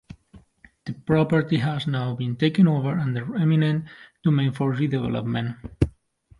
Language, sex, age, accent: English, male, 19-29, England English